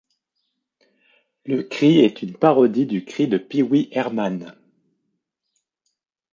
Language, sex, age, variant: French, male, 40-49, Français de métropole